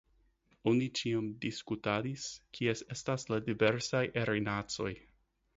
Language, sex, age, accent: Esperanto, male, 19-29, Internacia